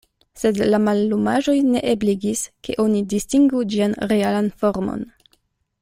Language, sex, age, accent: Esperanto, female, 19-29, Internacia